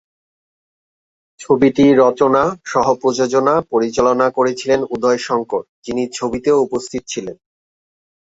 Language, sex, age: Bengali, male, 30-39